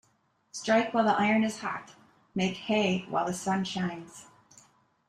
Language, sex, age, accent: English, female, 40-49, United States English